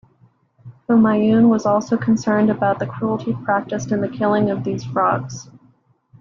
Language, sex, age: English, female, 30-39